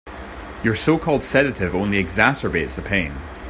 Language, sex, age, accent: English, male, 19-29, Scottish English